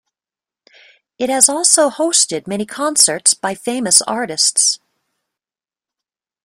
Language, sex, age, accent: English, female, 40-49, United States English